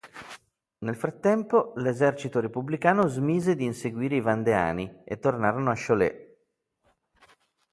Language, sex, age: Italian, male, 40-49